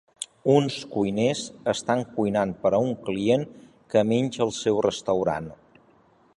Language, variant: Catalan, Central